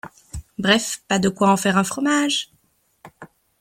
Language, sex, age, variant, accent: French, female, 19-29, Français d'Europe, Français de Belgique